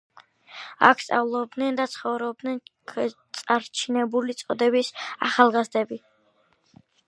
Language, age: Georgian, under 19